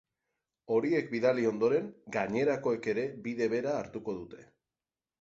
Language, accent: Basque, Erdialdekoa edo Nafarra (Gipuzkoa, Nafarroa)